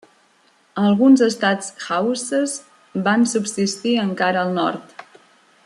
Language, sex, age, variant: Catalan, female, 30-39, Central